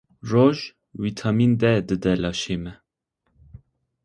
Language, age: Kurdish, 19-29